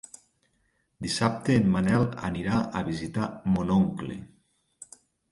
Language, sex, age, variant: Catalan, male, 40-49, Nord-Occidental